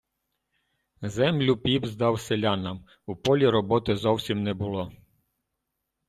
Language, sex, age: Ukrainian, male, 30-39